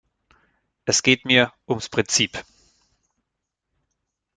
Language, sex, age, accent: German, male, 40-49, Deutschland Deutsch